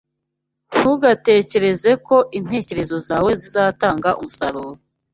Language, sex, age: Kinyarwanda, female, 19-29